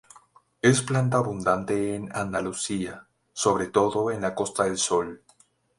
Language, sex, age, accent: Spanish, male, 19-29, México